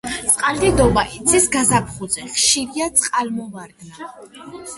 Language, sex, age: Georgian, female, 60-69